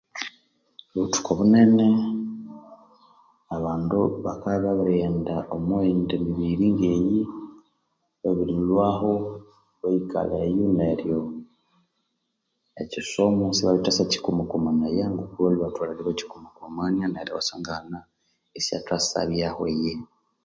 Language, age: Konzo, 19-29